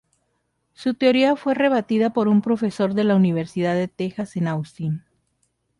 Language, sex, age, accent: Spanish, female, 30-39, México